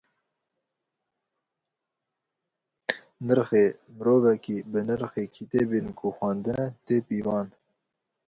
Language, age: Kurdish, 19-29